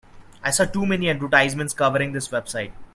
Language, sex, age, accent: English, male, 19-29, India and South Asia (India, Pakistan, Sri Lanka)